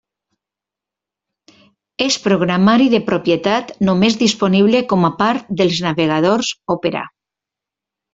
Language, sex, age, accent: Catalan, female, 50-59, valencià